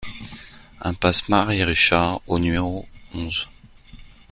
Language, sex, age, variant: French, male, 40-49, Français de métropole